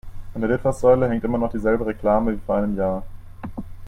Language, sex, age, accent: German, male, 19-29, Deutschland Deutsch